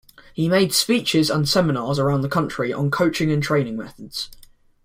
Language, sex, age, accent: English, male, under 19, England English